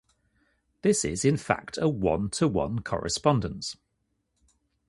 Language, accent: English, England English